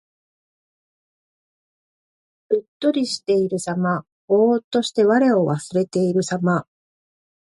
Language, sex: Japanese, female